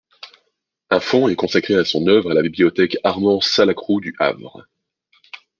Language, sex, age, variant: French, male, 19-29, Français de métropole